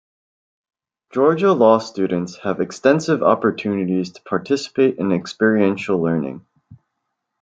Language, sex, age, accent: English, male, 19-29, United States English